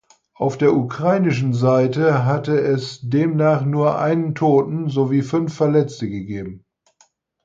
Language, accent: German, Norddeutsch